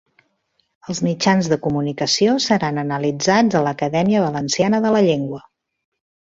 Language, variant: Catalan, Central